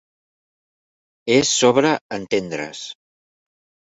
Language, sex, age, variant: Catalan, male, 40-49, Central